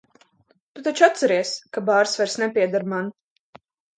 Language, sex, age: Latvian, female, under 19